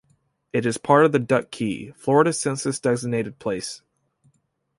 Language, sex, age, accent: English, male, 19-29, United States English